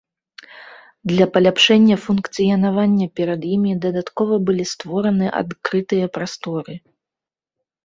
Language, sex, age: Belarusian, female, 30-39